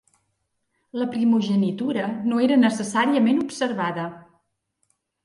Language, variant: Catalan, Central